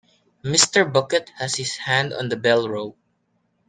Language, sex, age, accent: English, male, 19-29, Filipino